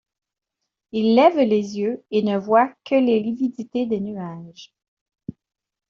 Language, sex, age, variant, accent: French, female, 40-49, Français d'Amérique du Nord, Français du Canada